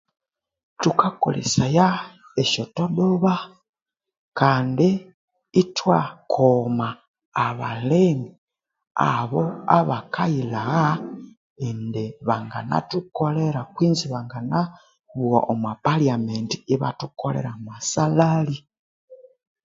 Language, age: Konzo, 19-29